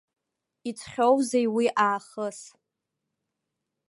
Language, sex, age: Abkhazian, female, 19-29